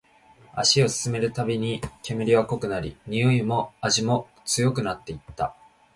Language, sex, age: Japanese, male, under 19